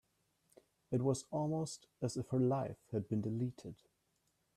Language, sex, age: English, male, 19-29